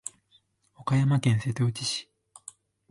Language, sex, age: Japanese, male, 19-29